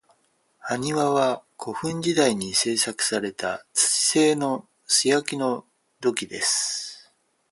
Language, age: Japanese, 50-59